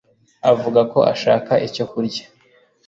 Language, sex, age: Kinyarwanda, male, 19-29